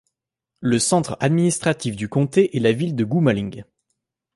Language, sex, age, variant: French, male, 19-29, Français de métropole